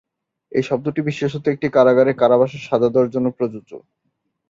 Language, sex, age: Bengali, male, 19-29